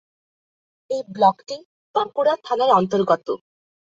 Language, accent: Bengali, প্রমিত বাংলা